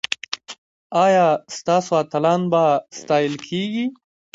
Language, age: Pashto, 30-39